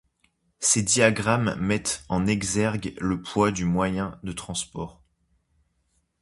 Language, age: French, 19-29